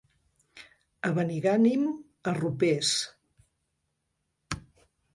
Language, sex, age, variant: Catalan, female, 60-69, Central